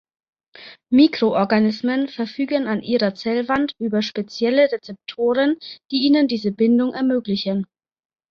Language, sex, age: German, female, 30-39